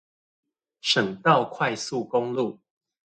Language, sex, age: Chinese, male, 30-39